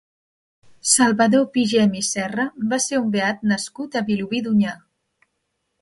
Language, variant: Catalan, Central